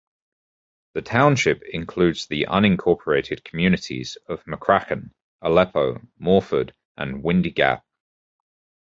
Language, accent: English, England English